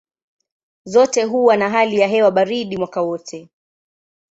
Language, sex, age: Swahili, female, 19-29